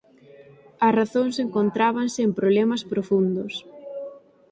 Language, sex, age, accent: Galician, female, 19-29, Atlántico (seseo e gheada)